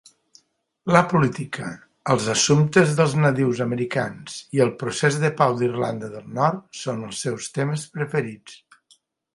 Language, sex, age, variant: Catalan, male, 60-69, Nord-Occidental